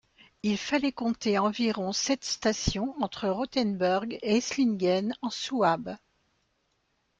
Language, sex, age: French, female, 60-69